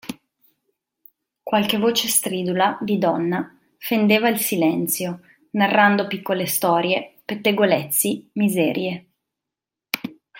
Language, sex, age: Italian, female, 30-39